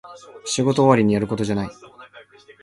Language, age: Japanese, 19-29